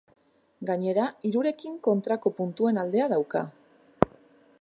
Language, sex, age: Basque, female, 19-29